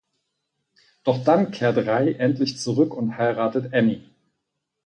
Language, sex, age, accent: German, male, 40-49, Deutschland Deutsch